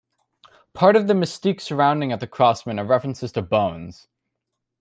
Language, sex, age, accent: English, male, under 19, Canadian English